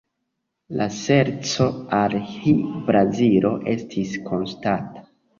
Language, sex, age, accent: Esperanto, male, 19-29, Internacia